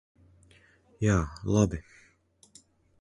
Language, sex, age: Latvian, male, 19-29